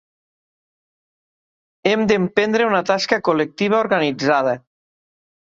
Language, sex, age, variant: Catalan, male, 40-49, Nord-Occidental